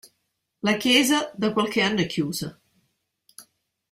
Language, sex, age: Italian, female, 50-59